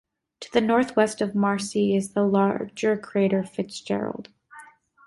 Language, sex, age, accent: English, female, 19-29, United States English